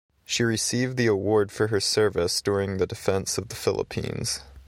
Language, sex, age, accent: English, male, 19-29, United States English